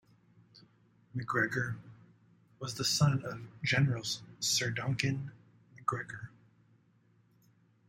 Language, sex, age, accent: English, male, 50-59, United States English